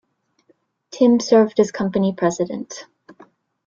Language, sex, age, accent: English, female, 30-39, United States English